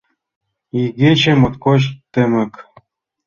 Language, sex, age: Mari, male, 40-49